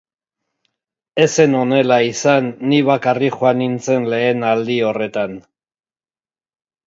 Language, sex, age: Basque, male, 60-69